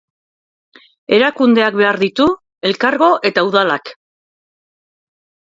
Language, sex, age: Basque, female, 40-49